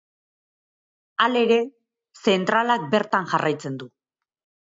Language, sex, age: Basque, female, 30-39